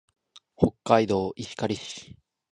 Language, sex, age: Japanese, male, 19-29